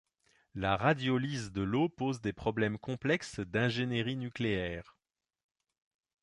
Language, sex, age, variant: French, male, 40-49, Français de métropole